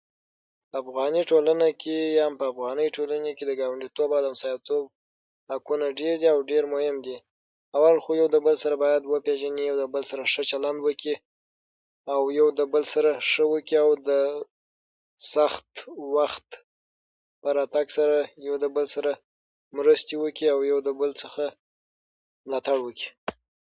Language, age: Pashto, under 19